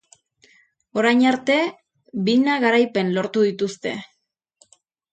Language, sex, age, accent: Basque, female, 19-29, Erdialdekoa edo Nafarra (Gipuzkoa, Nafarroa)